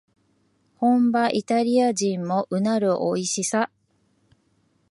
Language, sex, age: Japanese, female, 40-49